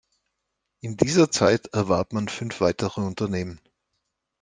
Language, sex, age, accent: German, male, 40-49, Österreichisches Deutsch